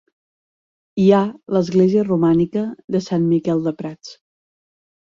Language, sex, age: Catalan, female, 50-59